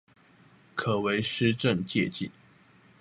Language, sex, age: Chinese, male, 19-29